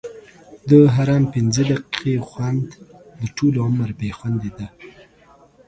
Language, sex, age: Pashto, male, 19-29